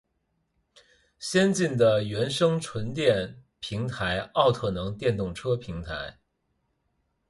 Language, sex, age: Chinese, male, 19-29